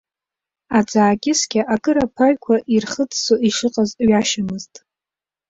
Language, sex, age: Abkhazian, female, 19-29